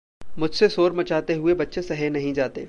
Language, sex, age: Hindi, male, 19-29